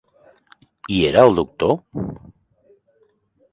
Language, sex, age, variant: Catalan, male, 40-49, Central